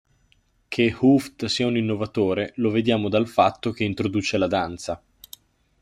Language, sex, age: Italian, male, 19-29